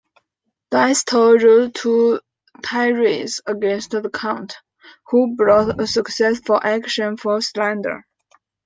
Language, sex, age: English, female, 19-29